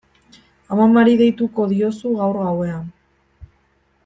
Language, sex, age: Basque, female, 19-29